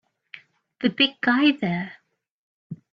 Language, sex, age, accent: English, female, 19-29, England English